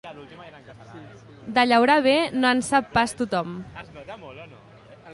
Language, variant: Catalan, Central